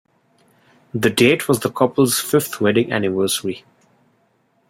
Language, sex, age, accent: English, male, 19-29, India and South Asia (India, Pakistan, Sri Lanka)